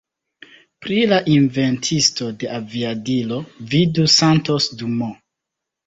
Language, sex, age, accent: Esperanto, male, 30-39, Internacia